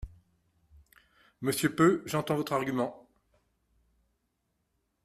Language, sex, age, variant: French, male, 50-59, Français de métropole